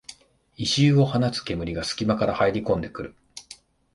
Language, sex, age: Japanese, male, 50-59